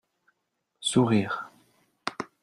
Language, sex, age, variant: French, male, 40-49, Français de métropole